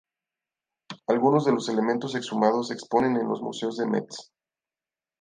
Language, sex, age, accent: Spanish, male, 19-29, México